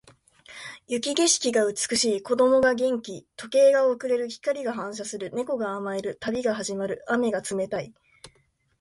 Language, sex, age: Japanese, female, 19-29